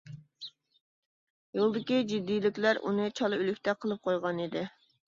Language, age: Uyghur, 30-39